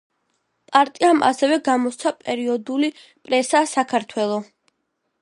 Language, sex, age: Georgian, female, 50-59